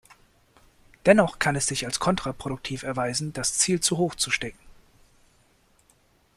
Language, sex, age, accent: German, male, 19-29, Deutschland Deutsch